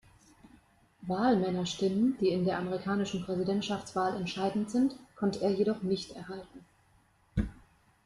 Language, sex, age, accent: German, female, 19-29, Deutschland Deutsch